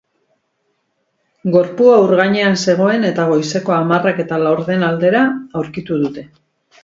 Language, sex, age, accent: Basque, female, 50-59, Mendebalekoa (Araba, Bizkaia, Gipuzkoako mendebaleko herri batzuk)